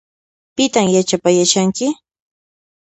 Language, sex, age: Puno Quechua, female, 30-39